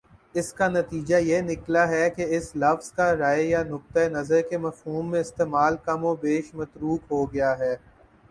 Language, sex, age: Urdu, male, 19-29